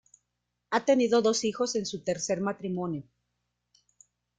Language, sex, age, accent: Spanish, female, 40-49, México